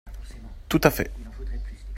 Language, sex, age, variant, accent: French, male, 19-29, Français d'Europe, Français de Suisse